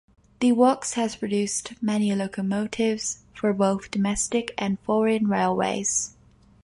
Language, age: English, 19-29